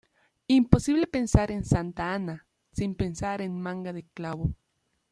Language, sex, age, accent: Spanish, female, under 19, Andino-Pacífico: Colombia, Perú, Ecuador, oeste de Bolivia y Venezuela andina